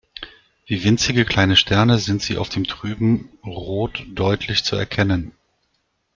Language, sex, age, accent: German, male, 40-49, Deutschland Deutsch